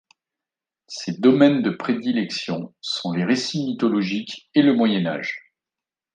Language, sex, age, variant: French, male, 40-49, Français de métropole